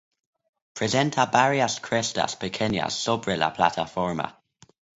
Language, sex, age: Spanish, male, under 19